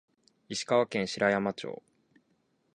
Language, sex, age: Japanese, male, 19-29